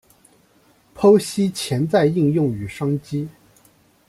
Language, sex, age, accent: Chinese, male, 19-29, 出生地：江苏省